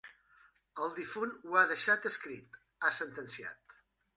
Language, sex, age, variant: Catalan, male, 60-69, Central